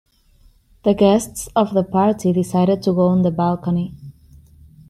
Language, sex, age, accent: English, female, 30-39, United States English